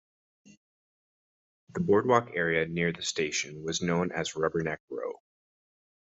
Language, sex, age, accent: English, male, 19-29, Canadian English